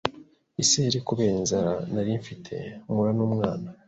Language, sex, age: Kinyarwanda, female, 30-39